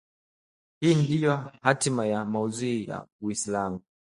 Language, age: Swahili, 19-29